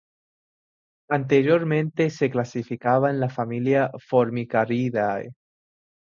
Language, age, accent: Spanish, 19-29, España: Islas Canarias